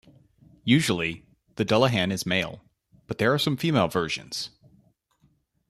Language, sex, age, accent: English, male, 30-39, United States English